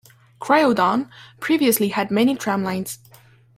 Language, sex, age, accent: English, female, 19-29, United States English